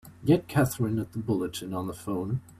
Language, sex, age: English, male, 19-29